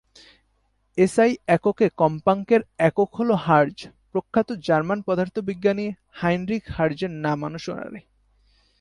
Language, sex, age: Bengali, male, 19-29